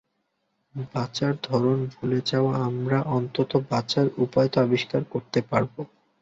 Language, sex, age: Bengali, male, 19-29